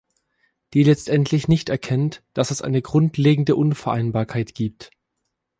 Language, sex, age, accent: German, male, 19-29, Deutschland Deutsch